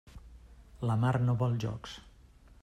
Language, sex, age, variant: Catalan, male, 40-49, Central